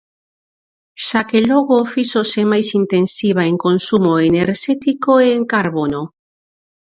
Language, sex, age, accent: Galician, female, 40-49, Normativo (estándar)